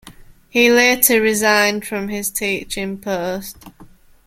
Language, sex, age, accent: English, female, 19-29, England English